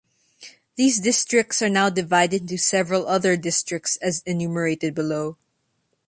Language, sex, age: English, female, 19-29